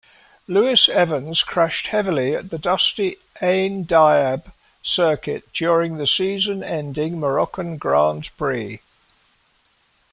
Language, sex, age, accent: English, male, 70-79, England English